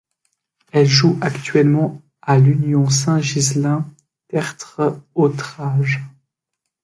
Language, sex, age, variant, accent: French, male, 19-29, Français d'Europe, Français de Belgique